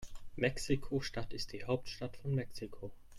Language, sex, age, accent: German, male, under 19, Deutschland Deutsch